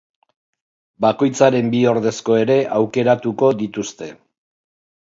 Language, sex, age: Basque, male, 60-69